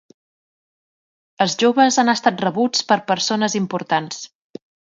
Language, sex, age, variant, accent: Catalan, female, 40-49, Central, central